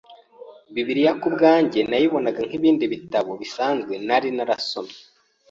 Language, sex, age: Kinyarwanda, male, 19-29